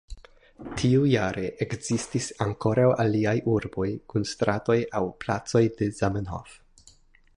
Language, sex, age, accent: Esperanto, male, 19-29, Internacia